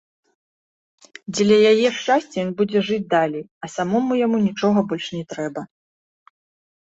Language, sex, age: Belarusian, female, 30-39